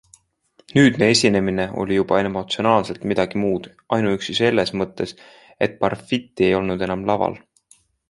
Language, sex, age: Estonian, male, 19-29